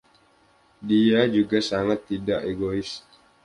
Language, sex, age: Indonesian, male, 19-29